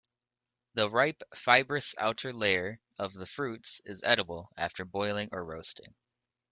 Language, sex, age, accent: English, male, 19-29, United States English